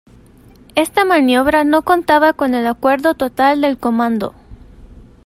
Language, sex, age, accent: Spanish, female, 19-29, México